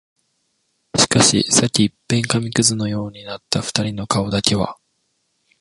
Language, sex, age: Japanese, male, 19-29